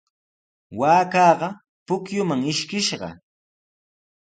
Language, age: Sihuas Ancash Quechua, 19-29